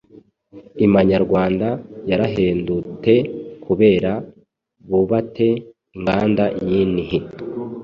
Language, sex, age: Kinyarwanda, male, 40-49